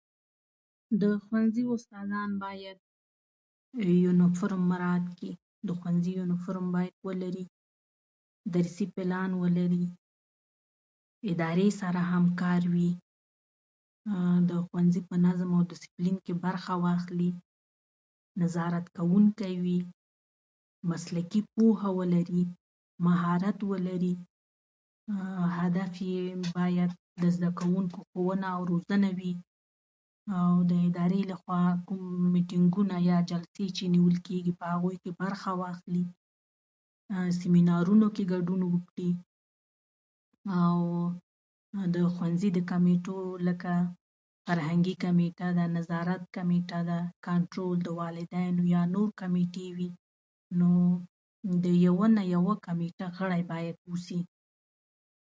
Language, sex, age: Pashto, female, 30-39